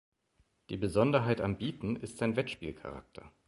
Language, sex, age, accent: German, male, 30-39, Deutschland Deutsch